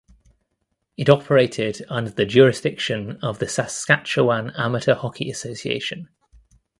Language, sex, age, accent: English, male, 30-39, England English